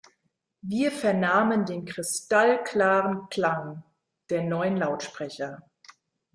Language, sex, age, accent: German, female, 40-49, Deutschland Deutsch